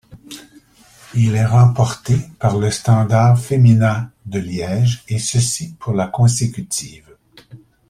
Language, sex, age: French, male, 60-69